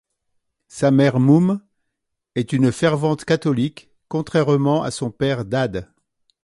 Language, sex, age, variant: French, male, 60-69, Français de métropole